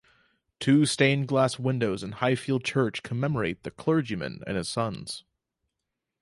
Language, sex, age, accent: English, male, 19-29, United States English